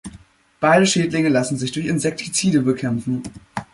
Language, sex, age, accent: German, male, under 19, Deutschland Deutsch